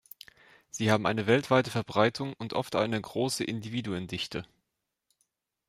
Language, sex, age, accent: German, male, 19-29, Deutschland Deutsch